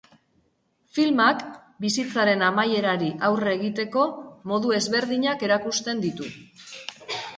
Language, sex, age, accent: Basque, female, 40-49, Mendebalekoa (Araba, Bizkaia, Gipuzkoako mendebaleko herri batzuk)